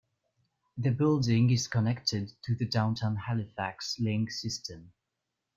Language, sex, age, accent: English, male, 19-29, England English